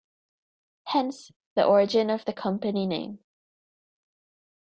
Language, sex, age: English, female, 19-29